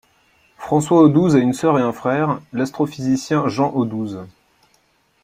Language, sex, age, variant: French, male, 19-29, Français de métropole